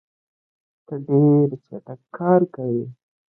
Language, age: Pashto, 30-39